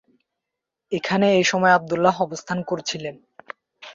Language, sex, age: Bengali, male, under 19